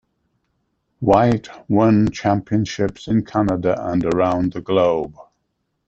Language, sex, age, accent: English, male, 70-79, England English